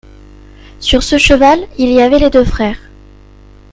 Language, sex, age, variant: French, female, under 19, Français de métropole